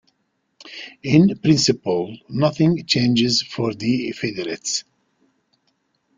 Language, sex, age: English, male, 60-69